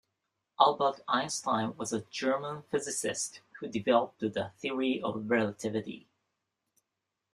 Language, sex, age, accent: English, male, 30-39, United States English